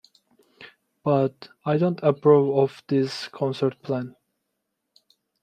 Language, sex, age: English, male, 19-29